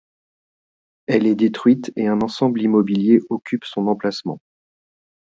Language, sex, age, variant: French, male, 40-49, Français de métropole